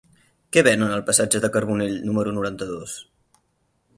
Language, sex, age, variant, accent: Catalan, male, 19-29, Central, Barceloní